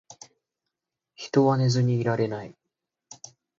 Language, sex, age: Japanese, male, 19-29